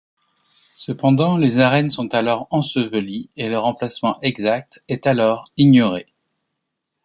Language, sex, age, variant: French, male, 40-49, Français de métropole